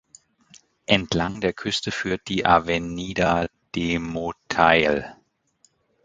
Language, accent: German, Deutschland Deutsch